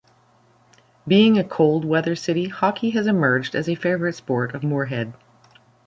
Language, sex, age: English, female, 40-49